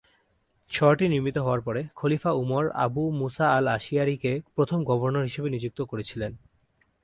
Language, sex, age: Bengali, male, 19-29